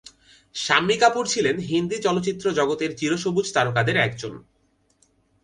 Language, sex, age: Bengali, male, 19-29